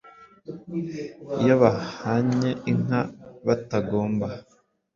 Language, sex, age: Kinyarwanda, male, 19-29